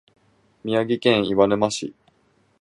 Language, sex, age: Japanese, male, 19-29